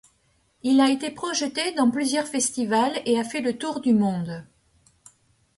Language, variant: French, Français de métropole